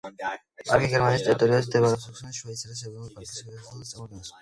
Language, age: Georgian, under 19